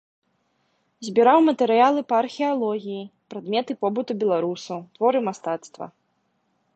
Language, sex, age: Belarusian, female, 30-39